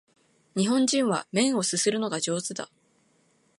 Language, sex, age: Japanese, female, 19-29